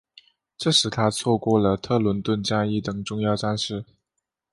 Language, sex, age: Chinese, male, 19-29